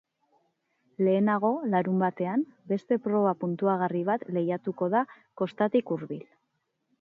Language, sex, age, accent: Basque, female, 40-49, Mendebalekoa (Araba, Bizkaia, Gipuzkoako mendebaleko herri batzuk)